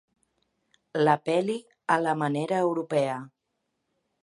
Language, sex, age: Catalan, female, 40-49